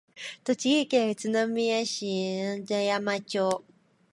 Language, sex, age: Japanese, female, 19-29